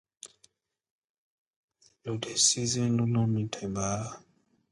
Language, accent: English, United States English